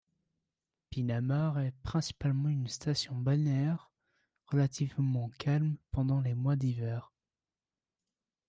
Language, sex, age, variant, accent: French, male, 19-29, Français d'Europe, Français de Suisse